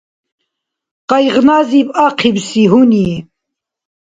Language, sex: Dargwa, female